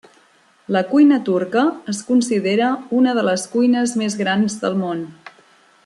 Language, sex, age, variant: Catalan, female, 30-39, Central